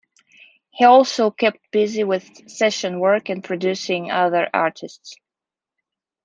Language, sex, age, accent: English, female, 30-39, United States English